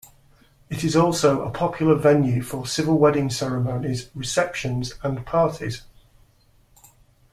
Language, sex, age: English, male, 40-49